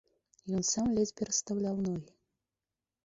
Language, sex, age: Belarusian, female, 30-39